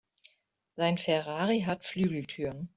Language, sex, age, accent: German, female, 30-39, Deutschland Deutsch